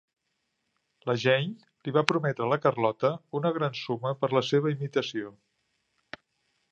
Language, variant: Catalan, Central